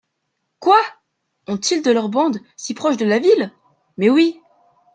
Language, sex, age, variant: French, female, 40-49, Français de métropole